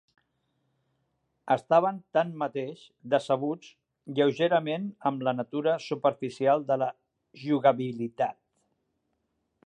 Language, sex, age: Catalan, male, 60-69